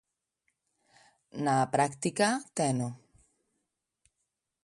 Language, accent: Galician, Normativo (estándar)